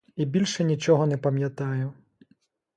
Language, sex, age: Ukrainian, male, 30-39